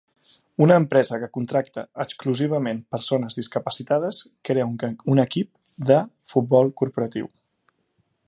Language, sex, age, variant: Catalan, male, 30-39, Central